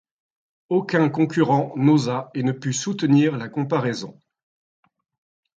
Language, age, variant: French, 50-59, Français de métropole